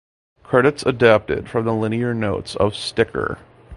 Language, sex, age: English, male, 19-29